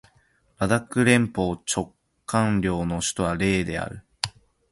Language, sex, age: Japanese, male, 19-29